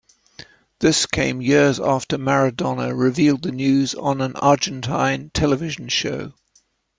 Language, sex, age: English, male, 70-79